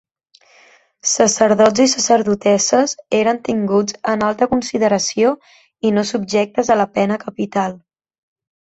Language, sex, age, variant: Catalan, female, 19-29, Central